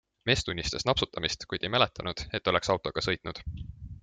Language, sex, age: Estonian, male, 19-29